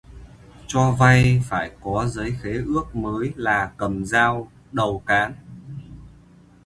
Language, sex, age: Vietnamese, male, 19-29